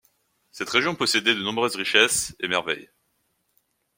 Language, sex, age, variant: French, male, 19-29, Français de métropole